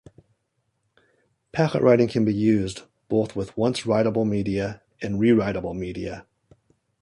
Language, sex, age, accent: English, male, 40-49, United States English